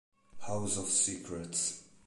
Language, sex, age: Italian, male, 30-39